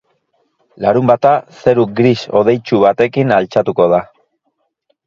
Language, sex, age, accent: Basque, male, 40-49, Mendebalekoa (Araba, Bizkaia, Gipuzkoako mendebaleko herri batzuk)